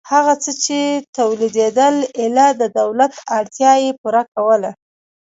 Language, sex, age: Pashto, female, 19-29